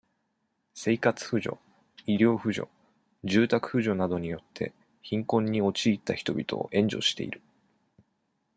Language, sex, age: Japanese, male, 19-29